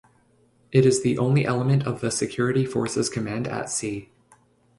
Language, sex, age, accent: English, male, under 19, Canadian English